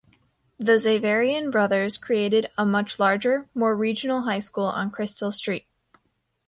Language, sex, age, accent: English, female, under 19, United States English